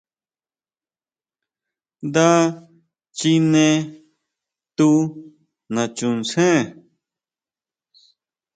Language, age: Huautla Mazatec, 19-29